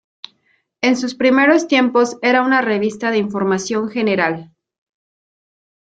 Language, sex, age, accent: Spanish, female, 30-39, México